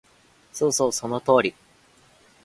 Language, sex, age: Japanese, male, 19-29